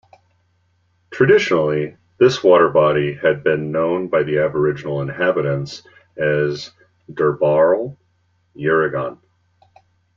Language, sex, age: English, male, 40-49